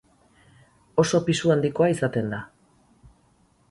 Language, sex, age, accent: Basque, female, 40-49, Erdialdekoa edo Nafarra (Gipuzkoa, Nafarroa)